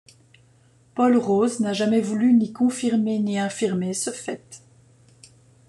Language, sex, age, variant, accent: French, female, 40-49, Français d'Europe, Français de Belgique